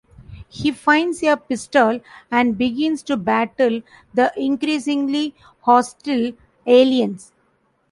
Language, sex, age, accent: English, female, 40-49, India and South Asia (India, Pakistan, Sri Lanka)